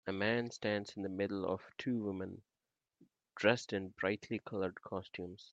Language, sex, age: English, male, 40-49